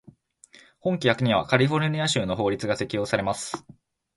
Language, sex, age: Japanese, male, 19-29